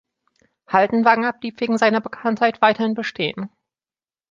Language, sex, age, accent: German, female, 19-29, Deutschland Deutsch